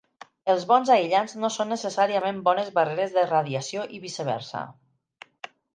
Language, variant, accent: Catalan, Nord-Occidental, Tortosí